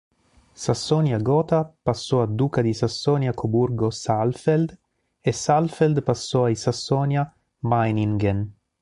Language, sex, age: Italian, male, 40-49